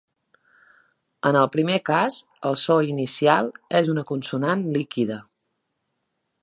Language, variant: Catalan, Central